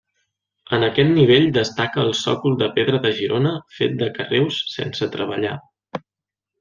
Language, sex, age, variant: Catalan, male, 19-29, Central